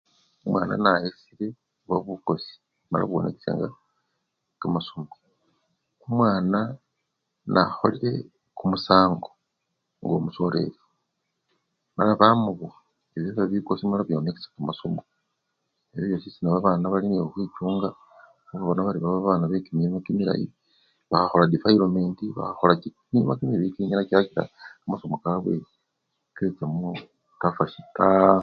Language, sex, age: Luyia, male, 50-59